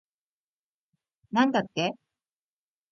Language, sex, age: Japanese, female, 40-49